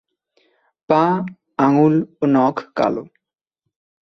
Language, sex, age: Bengali, male, 19-29